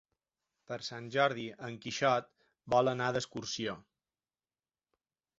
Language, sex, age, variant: Catalan, male, 40-49, Balear